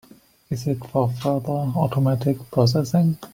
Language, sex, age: English, male, 30-39